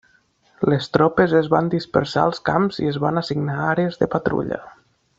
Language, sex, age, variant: Catalan, male, 19-29, Nord-Occidental